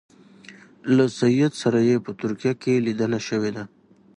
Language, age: Pashto, 19-29